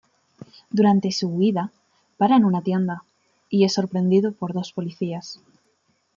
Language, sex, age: Spanish, female, 19-29